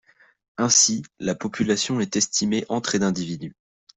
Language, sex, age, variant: French, male, under 19, Français de métropole